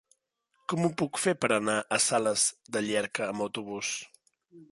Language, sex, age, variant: Catalan, male, 30-39, Central